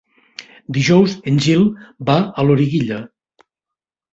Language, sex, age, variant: Catalan, male, 60-69, Nord-Occidental